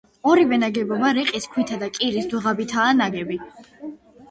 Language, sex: Georgian, female